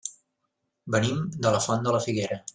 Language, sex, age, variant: Catalan, male, 40-49, Central